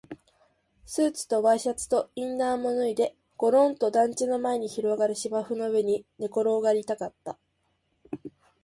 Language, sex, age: Japanese, female, under 19